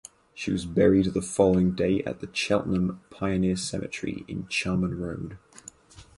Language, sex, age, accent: English, male, under 19, England English